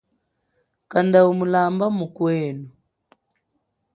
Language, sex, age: Chokwe, female, 19-29